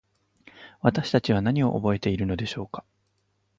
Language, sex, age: Japanese, male, 30-39